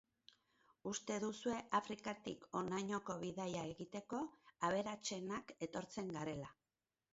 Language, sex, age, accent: Basque, female, 50-59, Erdialdekoa edo Nafarra (Gipuzkoa, Nafarroa)